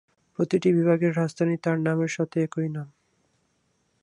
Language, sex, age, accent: Bengali, male, 19-29, প্রমিত বাংলা